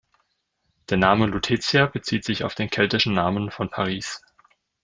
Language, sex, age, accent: German, male, 30-39, Deutschland Deutsch